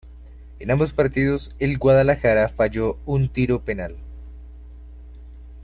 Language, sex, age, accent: Spanish, male, 30-39, Andino-Pacífico: Colombia, Perú, Ecuador, oeste de Bolivia y Venezuela andina